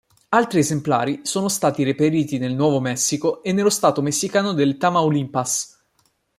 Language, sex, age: Italian, male, 19-29